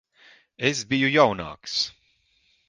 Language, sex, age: Latvian, male, 40-49